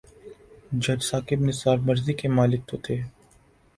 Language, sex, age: Urdu, male, 19-29